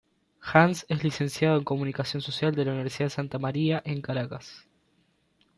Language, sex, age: Spanish, male, under 19